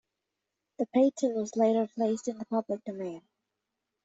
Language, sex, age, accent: English, female, 19-29, United States English